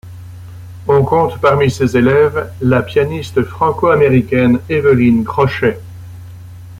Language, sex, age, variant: French, male, 50-59, Français de métropole